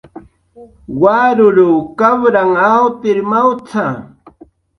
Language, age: Jaqaru, 40-49